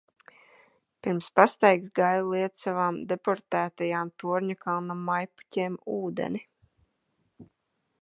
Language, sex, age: Latvian, female, 30-39